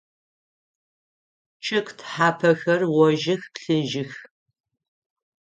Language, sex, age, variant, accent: Adyghe, female, 50-59, Адыгабзэ (Кирил, пстэумэ зэдыряе), Кıэмгуй (Çemguy)